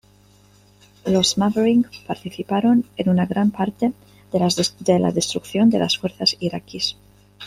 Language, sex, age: Spanish, female, 30-39